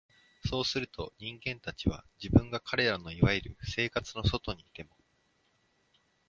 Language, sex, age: Japanese, male, 19-29